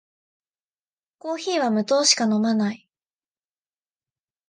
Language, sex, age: Japanese, female, 19-29